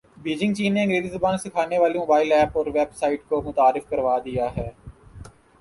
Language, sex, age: Urdu, male, 19-29